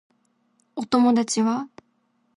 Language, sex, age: Japanese, female, under 19